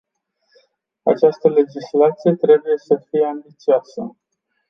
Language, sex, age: Romanian, male, 40-49